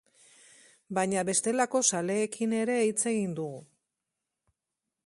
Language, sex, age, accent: Basque, female, 60-69, Mendebalekoa (Araba, Bizkaia, Gipuzkoako mendebaleko herri batzuk)